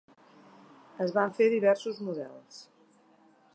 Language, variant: Catalan, Central